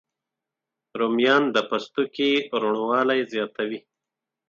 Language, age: Pashto, 40-49